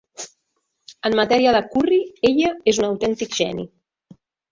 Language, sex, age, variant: Catalan, female, 50-59, Central